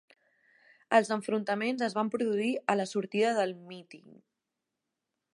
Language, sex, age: Catalan, female, 19-29